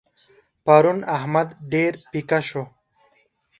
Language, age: Pashto, under 19